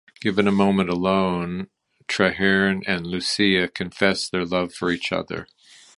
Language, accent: English, United States English